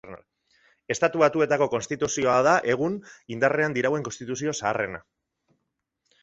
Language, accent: Basque, Mendebalekoa (Araba, Bizkaia, Gipuzkoako mendebaleko herri batzuk)